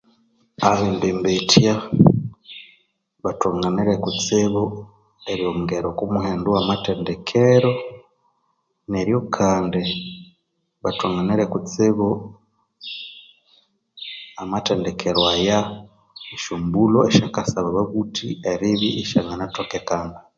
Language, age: Konzo, 19-29